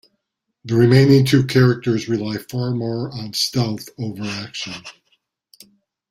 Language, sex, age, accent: English, male, 60-69, United States English